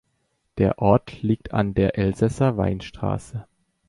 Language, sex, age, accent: German, male, 19-29, Deutschland Deutsch